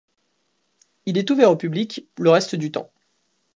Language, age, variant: French, 19-29, Français de métropole